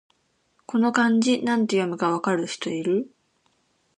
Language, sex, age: Japanese, female, 19-29